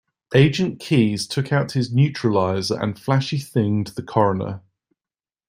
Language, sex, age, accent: English, male, 30-39, England English